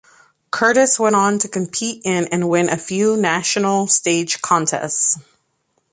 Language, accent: English, United States English